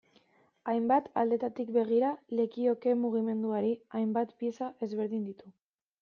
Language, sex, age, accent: Basque, female, 19-29, Mendebalekoa (Araba, Bizkaia, Gipuzkoako mendebaleko herri batzuk)